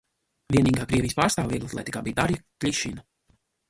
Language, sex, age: Latvian, male, 19-29